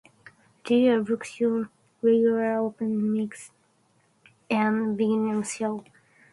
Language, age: English, 19-29